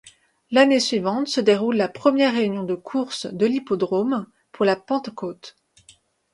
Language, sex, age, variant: French, female, 19-29, Français de métropole